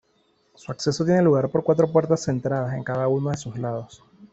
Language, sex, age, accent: Spanish, male, 30-39, Caribe: Cuba, Venezuela, Puerto Rico, República Dominicana, Panamá, Colombia caribeña, México caribeño, Costa del golfo de México